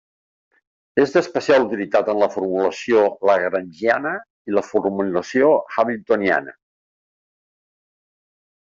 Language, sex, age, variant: Catalan, male, 70-79, Central